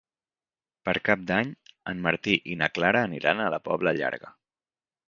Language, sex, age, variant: Catalan, male, 30-39, Central